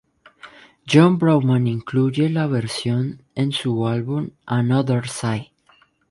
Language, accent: Spanish, Caribe: Cuba, Venezuela, Puerto Rico, República Dominicana, Panamá, Colombia caribeña, México caribeño, Costa del golfo de México